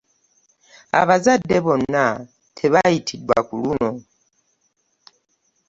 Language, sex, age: Ganda, female, 50-59